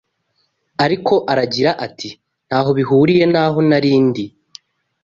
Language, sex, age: Kinyarwanda, male, 30-39